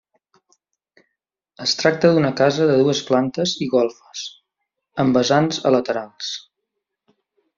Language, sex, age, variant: Catalan, male, 40-49, Septentrional